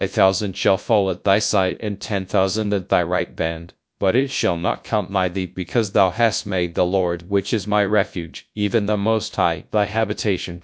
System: TTS, GradTTS